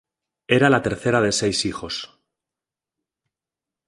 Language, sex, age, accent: Spanish, male, 40-49, España: Centro-Sur peninsular (Madrid, Toledo, Castilla-La Mancha)